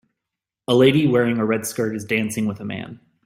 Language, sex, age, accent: English, male, 19-29, United States English